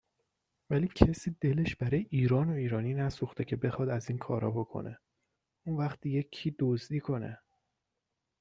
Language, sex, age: Persian, male, 30-39